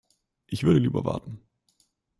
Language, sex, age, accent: German, male, 19-29, Deutschland Deutsch